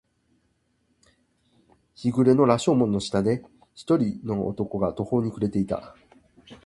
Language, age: Japanese, 19-29